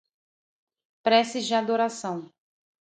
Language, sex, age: Portuguese, female, 30-39